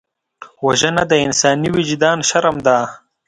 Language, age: Pashto, 19-29